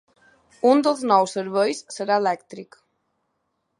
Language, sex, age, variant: Catalan, female, under 19, Balear